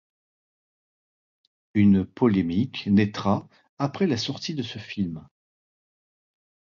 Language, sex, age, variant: French, male, 40-49, Français de métropole